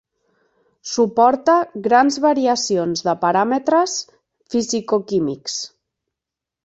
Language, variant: Catalan, Central